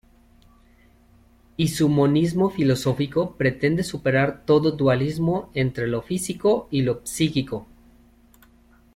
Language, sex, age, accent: Spanish, female, 50-59, México